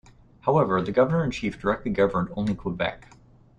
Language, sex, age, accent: English, male, 30-39, United States English